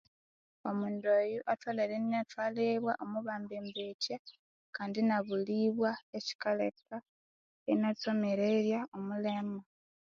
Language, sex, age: Konzo, female, 19-29